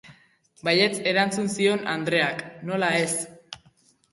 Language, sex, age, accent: Basque, female, 90+, Erdialdekoa edo Nafarra (Gipuzkoa, Nafarroa)